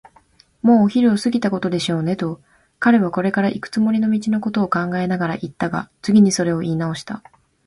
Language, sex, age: Japanese, female, 19-29